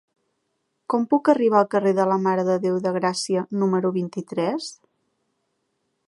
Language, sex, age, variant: Catalan, female, 19-29, Central